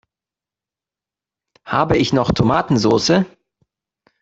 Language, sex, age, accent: German, male, 19-29, Deutschland Deutsch